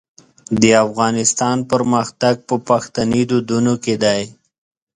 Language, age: Pashto, 30-39